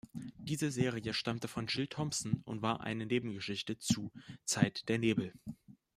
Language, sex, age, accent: German, male, 19-29, Deutschland Deutsch